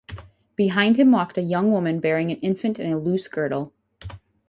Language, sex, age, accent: English, female, 19-29, United States English